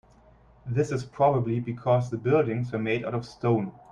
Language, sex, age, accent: English, male, 19-29, United States English